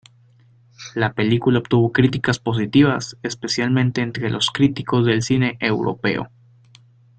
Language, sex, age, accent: Spanish, male, under 19, México